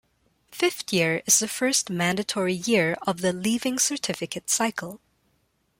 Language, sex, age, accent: English, female, 19-29, Filipino